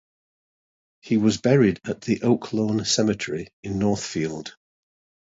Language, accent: English, yorkshire